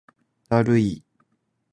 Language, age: Japanese, 19-29